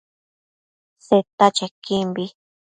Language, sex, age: Matsés, female, 30-39